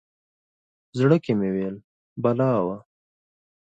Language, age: Pashto, 19-29